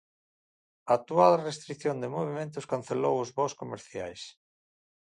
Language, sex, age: Galician, male, 50-59